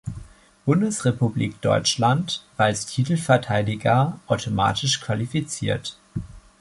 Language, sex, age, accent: German, male, 19-29, Deutschland Deutsch